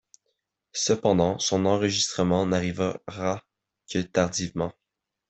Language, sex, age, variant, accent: French, male, under 19, Français d'Amérique du Nord, Français du Canada